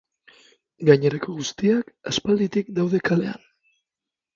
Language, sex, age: Basque, male, 30-39